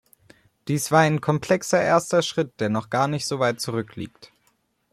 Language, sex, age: German, male, under 19